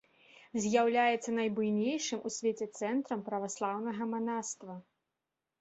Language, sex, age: Belarusian, female, 19-29